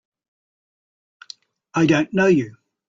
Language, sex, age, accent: English, male, 60-69, New Zealand English